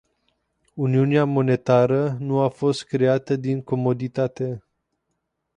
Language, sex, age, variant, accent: Romanian, male, 30-39, Romanian-Romania, Muntenesc